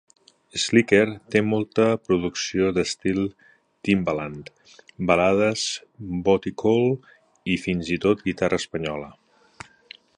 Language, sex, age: Catalan, male, 50-59